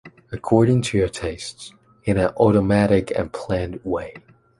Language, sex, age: English, male, 19-29